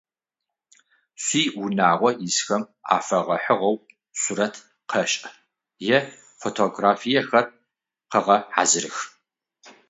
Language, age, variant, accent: Adyghe, 40-49, Адыгабзэ (Кирил, пстэумэ зэдыряе), Бжъэдыгъу (Bjeduğ)